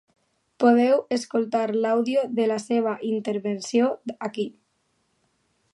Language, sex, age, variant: Catalan, female, under 19, Alacantí